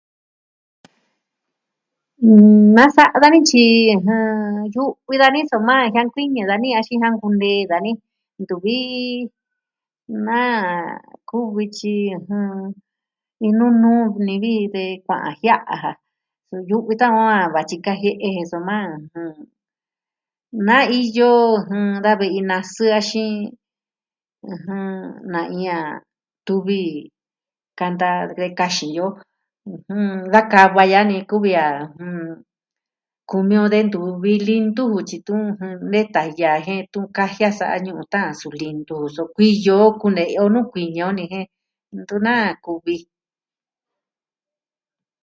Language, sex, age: Southwestern Tlaxiaco Mixtec, female, 60-69